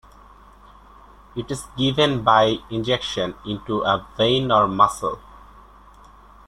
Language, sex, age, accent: English, male, 19-29, United States English